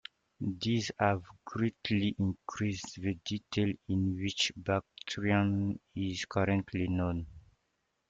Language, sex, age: English, male, 30-39